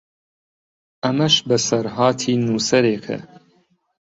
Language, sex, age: Central Kurdish, male, 30-39